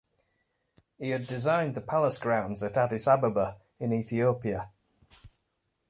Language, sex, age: English, male, 40-49